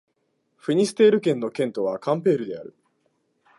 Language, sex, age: Japanese, male, under 19